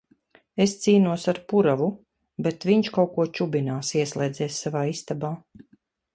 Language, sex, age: Latvian, female, 40-49